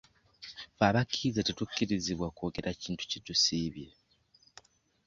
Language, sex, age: Ganda, male, 19-29